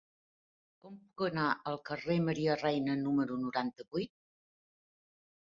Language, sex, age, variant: Catalan, female, 50-59, Central